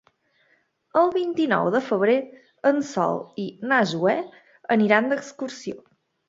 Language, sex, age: Catalan, female, 19-29